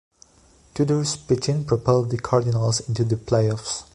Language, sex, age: English, male, 19-29